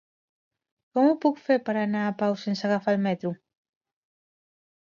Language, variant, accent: Catalan, Central, central